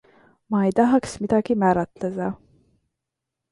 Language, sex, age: Estonian, female, 19-29